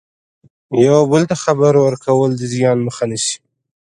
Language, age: Pashto, 19-29